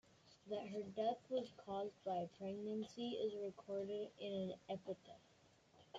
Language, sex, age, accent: English, male, under 19, United States English